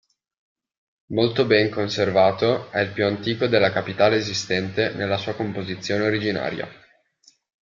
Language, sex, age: Italian, male, 19-29